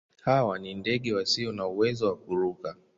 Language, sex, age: Swahili, male, 19-29